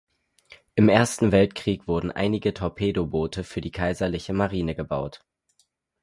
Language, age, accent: German, under 19, Deutschland Deutsch